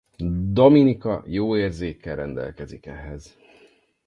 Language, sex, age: Hungarian, male, 40-49